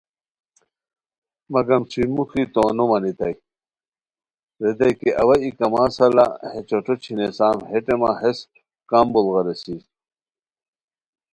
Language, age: Khowar, 40-49